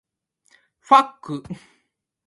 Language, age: English, 19-29